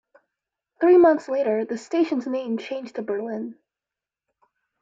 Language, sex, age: English, female, 19-29